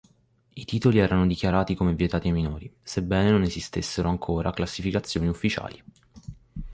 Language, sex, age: Italian, male, 19-29